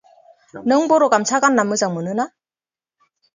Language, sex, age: Bodo, female, 40-49